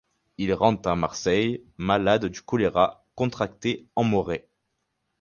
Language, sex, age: French, male, 19-29